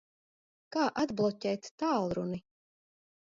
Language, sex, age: Latvian, female, 40-49